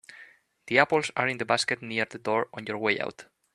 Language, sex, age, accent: English, male, 19-29, United States English